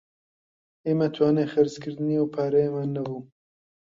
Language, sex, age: Central Kurdish, male, 19-29